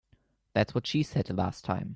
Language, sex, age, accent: English, male, under 19, England English